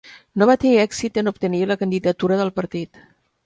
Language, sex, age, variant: Catalan, female, 70-79, Central